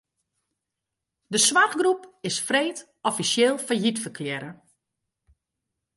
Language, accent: Western Frisian, Wâldfrysk